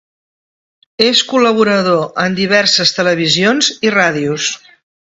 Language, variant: Catalan, Central